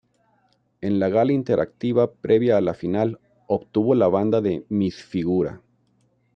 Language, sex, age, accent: Spanish, male, 40-49, México